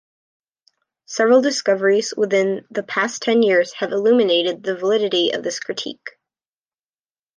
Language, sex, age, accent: English, female, 19-29, United States English